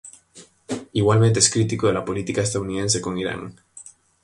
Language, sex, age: Spanish, male, 19-29